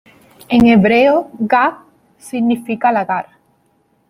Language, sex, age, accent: Spanish, female, 19-29, España: Sur peninsular (Andalucia, Extremadura, Murcia)